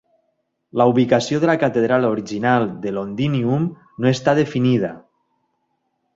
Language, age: Catalan, 40-49